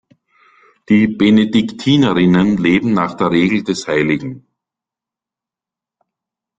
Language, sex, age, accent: German, male, 50-59, Österreichisches Deutsch